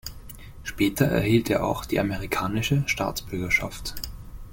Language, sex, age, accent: German, male, 19-29, Österreichisches Deutsch